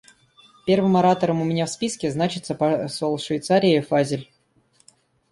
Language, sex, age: Russian, male, under 19